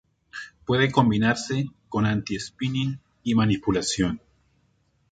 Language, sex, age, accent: Spanish, male, 30-39, Andino-Pacífico: Colombia, Perú, Ecuador, oeste de Bolivia y Venezuela andina